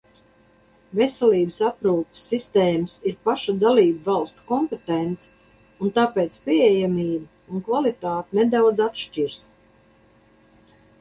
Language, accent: Latvian, Kurzeme